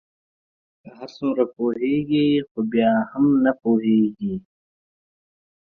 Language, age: Pashto, 30-39